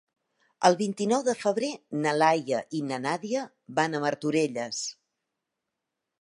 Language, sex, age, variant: Catalan, female, 40-49, Central